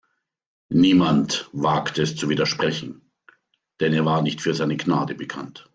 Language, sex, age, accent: German, male, 50-59, Deutschland Deutsch